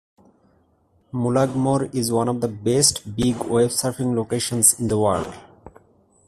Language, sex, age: English, male, 19-29